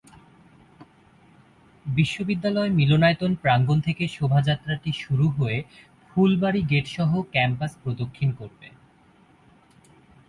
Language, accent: Bengali, প্রমিত